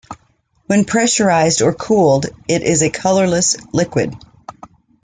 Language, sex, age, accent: English, female, 50-59, United States English